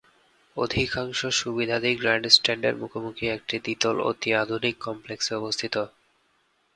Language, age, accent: Bengali, 19-29, প্রমিত